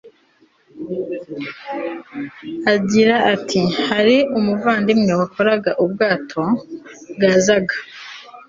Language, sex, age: Kinyarwanda, female, 19-29